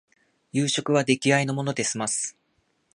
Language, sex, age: Japanese, male, 19-29